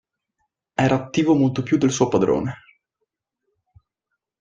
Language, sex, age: Italian, male, 19-29